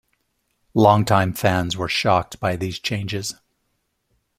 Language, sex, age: English, male, 60-69